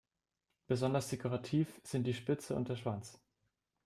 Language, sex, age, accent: German, male, 19-29, Deutschland Deutsch